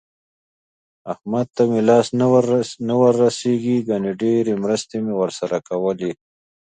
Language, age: Pashto, 30-39